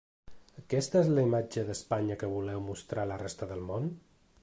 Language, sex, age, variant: Catalan, male, 30-39, Central